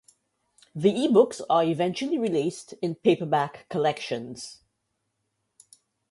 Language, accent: English, West Indies and Bermuda (Bahamas, Bermuda, Jamaica, Trinidad)